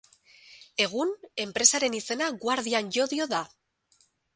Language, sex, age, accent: Basque, female, 40-49, Erdialdekoa edo Nafarra (Gipuzkoa, Nafarroa)